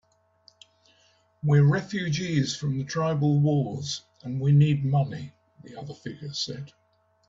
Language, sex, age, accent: English, male, 70-79, England English